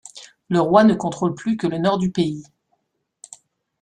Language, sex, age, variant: French, female, 50-59, Français de métropole